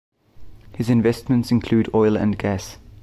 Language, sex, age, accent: English, male, 19-29, Southern African (South Africa, Zimbabwe, Namibia)